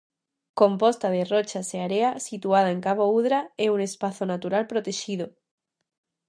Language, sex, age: Galician, female, 19-29